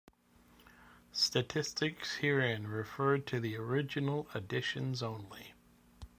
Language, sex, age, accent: English, male, 60-69, United States English